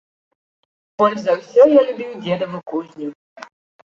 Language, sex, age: Belarusian, female, 19-29